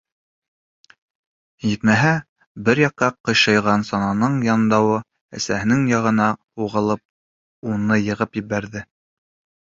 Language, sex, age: Bashkir, male, 19-29